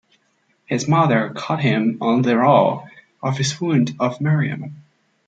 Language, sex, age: English, male, 19-29